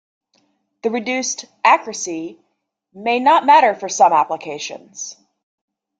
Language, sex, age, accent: English, female, 30-39, United States English